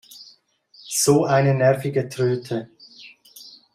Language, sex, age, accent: German, male, 50-59, Schweizerdeutsch